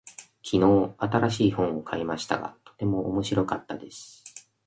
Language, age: Japanese, 19-29